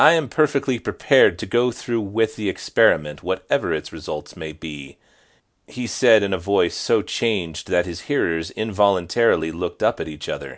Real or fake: real